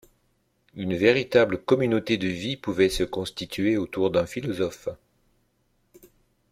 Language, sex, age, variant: French, male, 50-59, Français de métropole